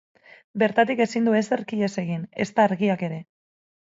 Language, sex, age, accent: Basque, female, 30-39, Mendebalekoa (Araba, Bizkaia, Gipuzkoako mendebaleko herri batzuk)